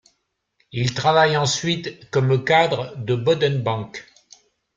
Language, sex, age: French, male, 70-79